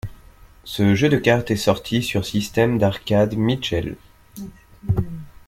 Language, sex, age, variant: French, male, 30-39, Français de métropole